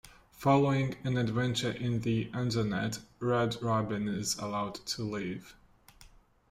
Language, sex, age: English, male, 19-29